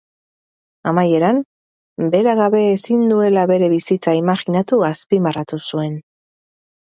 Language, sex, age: Basque, female, 30-39